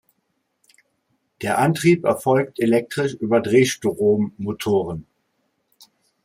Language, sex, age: German, male, 40-49